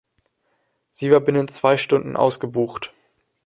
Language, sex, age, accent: German, male, under 19, Deutschland Deutsch